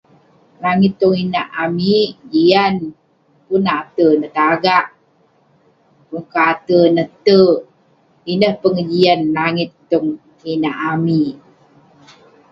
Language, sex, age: Western Penan, female, 30-39